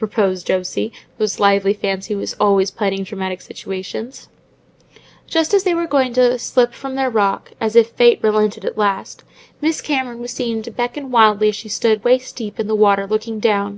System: none